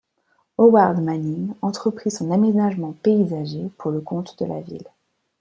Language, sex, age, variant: French, female, 19-29, Français de métropole